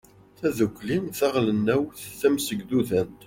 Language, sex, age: Kabyle, male, 19-29